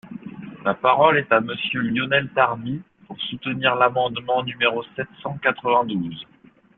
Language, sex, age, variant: French, male, 30-39, Français de métropole